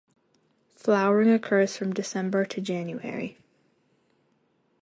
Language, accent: English, United States English